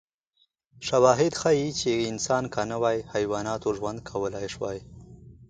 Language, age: Pashto, 19-29